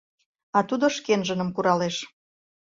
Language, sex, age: Mari, female, 30-39